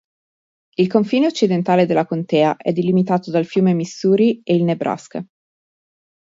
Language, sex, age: Italian, female, 30-39